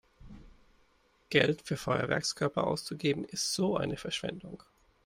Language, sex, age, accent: German, male, 30-39, Deutschland Deutsch